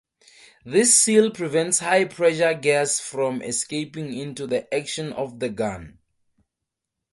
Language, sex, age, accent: English, male, 19-29, Southern African (South Africa, Zimbabwe, Namibia)